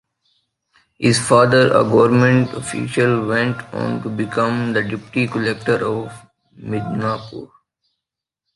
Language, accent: English, India and South Asia (India, Pakistan, Sri Lanka)